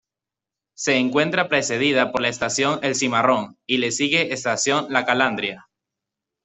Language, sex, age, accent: Spanish, male, 19-29, Andino-Pacífico: Colombia, Perú, Ecuador, oeste de Bolivia y Venezuela andina